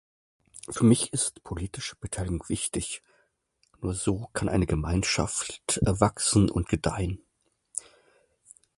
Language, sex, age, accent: German, male, 30-39, Deutschland Deutsch